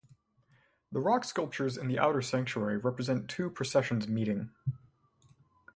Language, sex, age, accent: English, male, 19-29, United States English